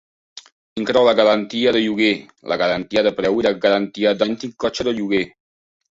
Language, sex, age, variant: Catalan, male, 19-29, Septentrional